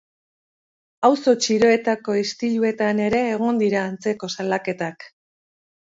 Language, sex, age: Basque, female, 50-59